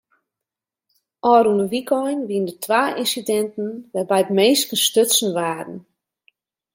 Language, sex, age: Western Frisian, female, 40-49